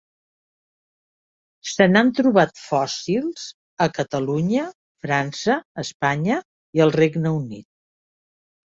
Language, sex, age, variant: Catalan, female, 60-69, Central